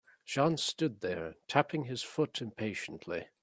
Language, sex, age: English, male, 19-29